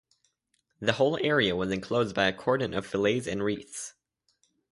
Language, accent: English, United States English